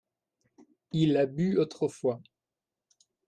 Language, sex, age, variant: French, male, 40-49, Français de métropole